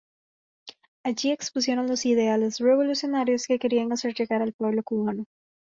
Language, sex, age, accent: Spanish, female, under 19, América central